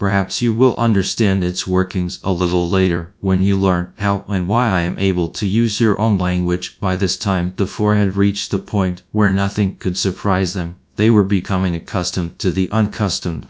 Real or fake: fake